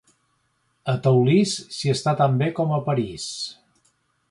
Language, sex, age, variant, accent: Catalan, male, 60-69, Central, central